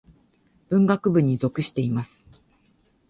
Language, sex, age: Japanese, female, 50-59